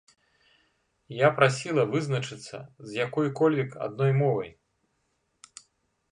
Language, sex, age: Belarusian, male, 50-59